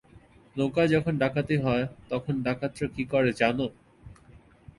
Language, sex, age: Bengali, male, under 19